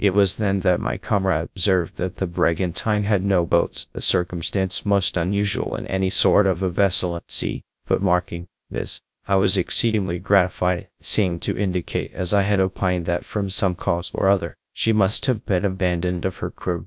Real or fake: fake